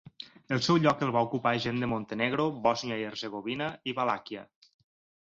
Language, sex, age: Catalan, male, 30-39